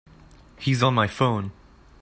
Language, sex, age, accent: English, male, 19-29, Canadian English